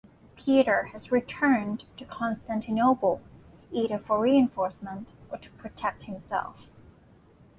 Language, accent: English, United States English